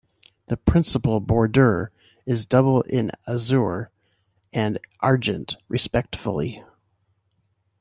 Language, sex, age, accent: English, male, 50-59, United States English